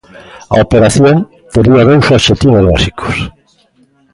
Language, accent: Galician, Oriental (común en zona oriental)